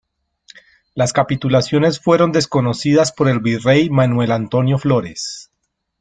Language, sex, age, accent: Spanish, male, 30-39, Andino-Pacífico: Colombia, Perú, Ecuador, oeste de Bolivia y Venezuela andina